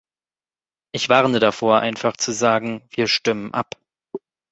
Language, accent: German, Deutschland Deutsch